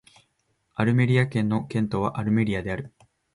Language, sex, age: Japanese, male, 19-29